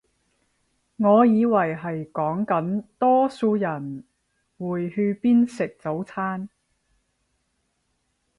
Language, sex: Cantonese, female